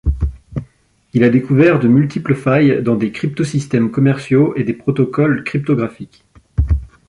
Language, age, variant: French, 30-39, Français de métropole